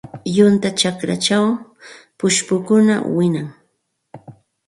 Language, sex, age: Santa Ana de Tusi Pasco Quechua, female, 40-49